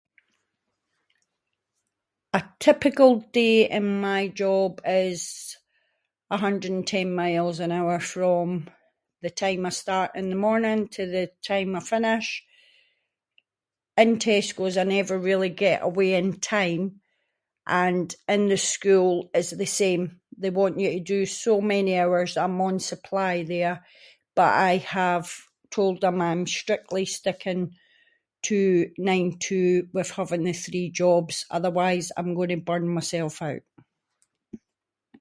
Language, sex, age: Scots, female, 50-59